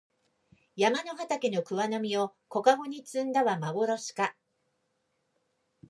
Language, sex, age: Japanese, female, 50-59